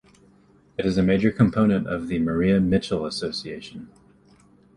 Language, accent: English, United States English